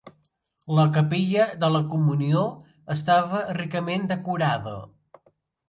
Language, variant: Catalan, Central